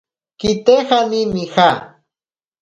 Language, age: Ashéninka Perené, 40-49